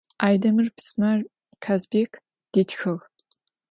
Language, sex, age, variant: Adyghe, female, 19-29, Адыгабзэ (Кирил, пстэумэ зэдыряе)